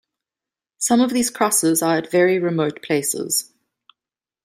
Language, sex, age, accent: English, female, 30-39, Southern African (South Africa, Zimbabwe, Namibia)